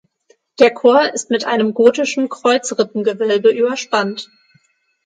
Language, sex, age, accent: German, female, 19-29, Deutschland Deutsch; Hochdeutsch